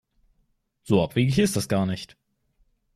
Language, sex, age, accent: German, male, under 19, Deutschland Deutsch